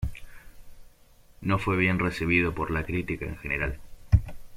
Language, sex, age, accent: Spanish, male, 19-29, Rioplatense: Argentina, Uruguay, este de Bolivia, Paraguay